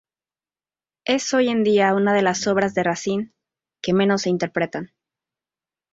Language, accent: Spanish, México